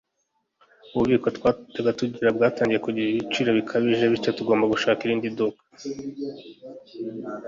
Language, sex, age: Kinyarwanda, male, 19-29